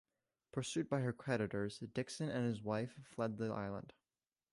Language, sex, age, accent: English, male, under 19, United States English